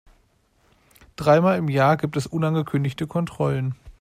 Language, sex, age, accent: German, male, 19-29, Deutschland Deutsch